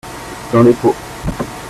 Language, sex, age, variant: French, male, 19-29, Français de métropole